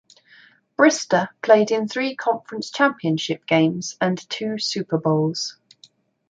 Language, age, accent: English, 30-39, England English